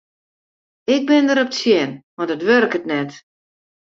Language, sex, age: Western Frisian, female, 50-59